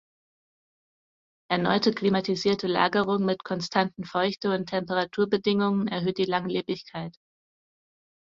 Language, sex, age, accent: German, female, 40-49, Deutschland Deutsch